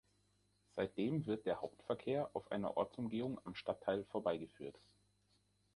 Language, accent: German, Deutschland Deutsch